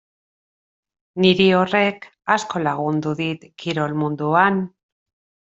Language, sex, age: Basque, female, 40-49